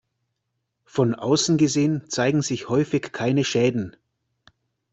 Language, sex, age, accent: German, male, 40-49, Deutschland Deutsch